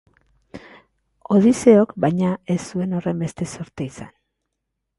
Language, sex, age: Basque, female, 40-49